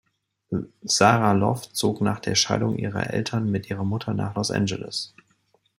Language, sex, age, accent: German, male, 30-39, Deutschland Deutsch